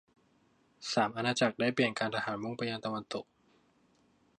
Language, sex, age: Thai, male, under 19